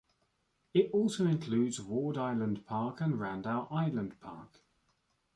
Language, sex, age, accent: English, male, 30-39, England English